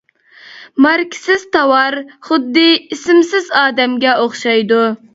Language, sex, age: Uyghur, female, 30-39